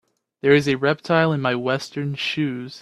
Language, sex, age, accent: English, male, 19-29, United States English